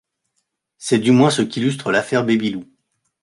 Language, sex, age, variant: French, male, 30-39, Français de métropole